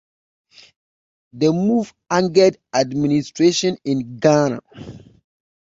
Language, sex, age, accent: English, male, 30-39, United States English